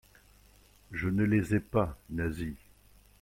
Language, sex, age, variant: French, male, 50-59, Français de métropole